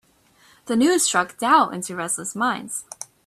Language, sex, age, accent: English, female, 19-29, United States English